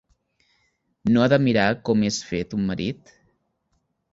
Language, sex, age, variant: Catalan, male, 19-29, Central